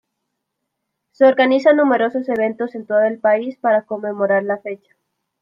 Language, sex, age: Spanish, female, 19-29